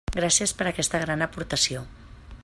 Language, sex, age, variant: Catalan, female, 40-49, Central